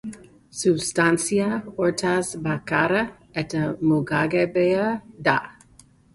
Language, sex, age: Basque, female, 60-69